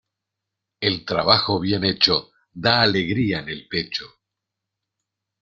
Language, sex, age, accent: Spanish, male, 50-59, Rioplatense: Argentina, Uruguay, este de Bolivia, Paraguay